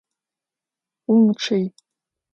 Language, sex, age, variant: Adyghe, female, 19-29, Адыгабзэ (Кирил, пстэумэ зэдыряе)